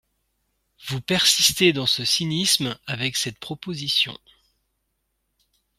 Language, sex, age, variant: French, male, 30-39, Français de métropole